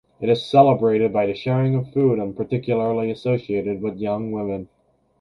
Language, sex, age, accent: English, male, under 19, United States English